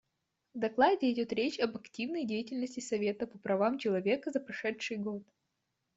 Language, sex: Russian, female